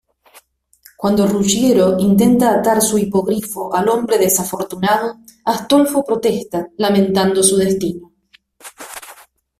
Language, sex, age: Spanish, female, 40-49